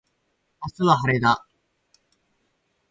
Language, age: Japanese, 19-29